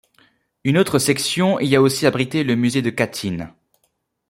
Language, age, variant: French, 19-29, Français de métropole